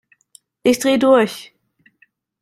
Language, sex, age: German, female, 30-39